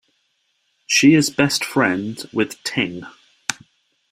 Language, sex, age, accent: English, male, 30-39, England English